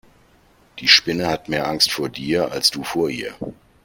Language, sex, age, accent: German, male, 50-59, Deutschland Deutsch